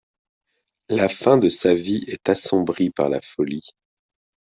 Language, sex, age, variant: French, male, 30-39, Français de métropole